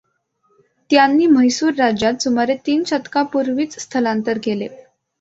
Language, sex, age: Marathi, female, under 19